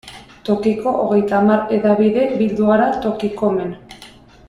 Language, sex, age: Basque, female, 19-29